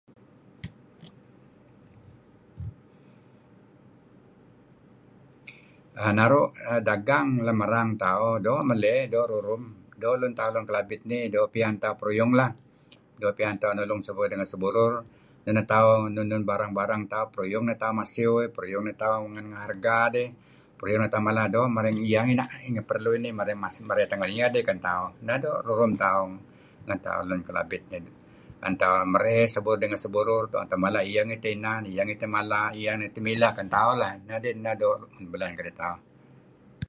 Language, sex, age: Kelabit, male, 70-79